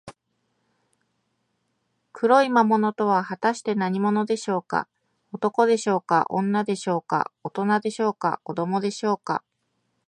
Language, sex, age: Japanese, female, 30-39